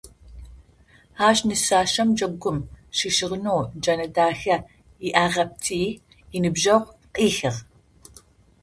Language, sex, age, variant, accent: Adyghe, female, 50-59, Адыгабзэ (Кирил, пстэумэ зэдыряе), Бжъэдыгъу (Bjeduğ)